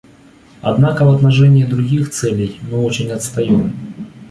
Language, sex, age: Russian, male, 30-39